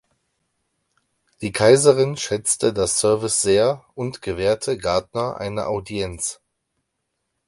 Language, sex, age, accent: German, male, 30-39, Deutschland Deutsch